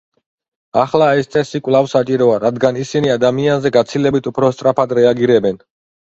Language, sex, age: Georgian, male, 30-39